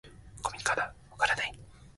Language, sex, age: Japanese, male, 19-29